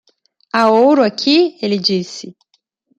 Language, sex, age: Portuguese, female, 30-39